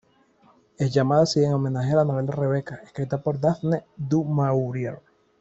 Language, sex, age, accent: Spanish, male, 30-39, Caribe: Cuba, Venezuela, Puerto Rico, República Dominicana, Panamá, Colombia caribeña, México caribeño, Costa del golfo de México